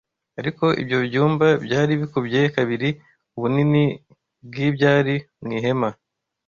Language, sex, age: Kinyarwanda, male, 19-29